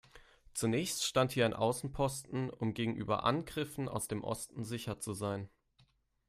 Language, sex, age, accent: German, male, 19-29, Deutschland Deutsch